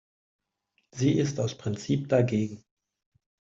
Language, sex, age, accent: German, male, 40-49, Deutschland Deutsch